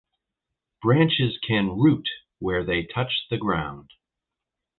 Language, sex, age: English, male, 50-59